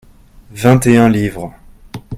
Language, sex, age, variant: French, male, 30-39, Français de métropole